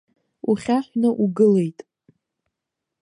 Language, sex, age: Abkhazian, female, under 19